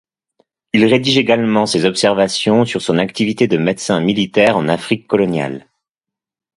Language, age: French, 40-49